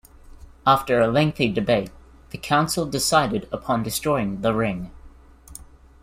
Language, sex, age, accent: English, male, 19-29, New Zealand English